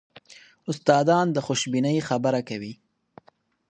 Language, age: Pashto, 19-29